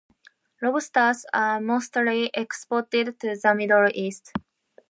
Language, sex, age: English, female, 19-29